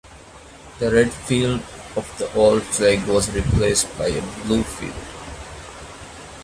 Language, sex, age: English, male, 30-39